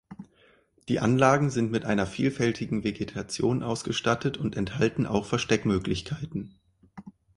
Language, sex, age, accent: German, male, 19-29, Deutschland Deutsch